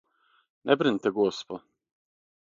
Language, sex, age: Serbian, male, 30-39